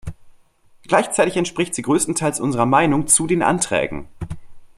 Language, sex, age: German, male, 19-29